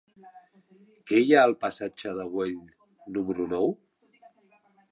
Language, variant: Catalan, Central